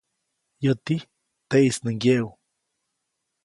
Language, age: Copainalá Zoque, 40-49